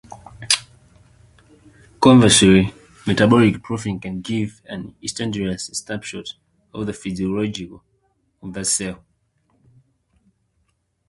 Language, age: English, 19-29